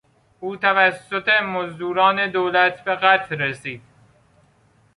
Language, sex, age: Persian, male, 19-29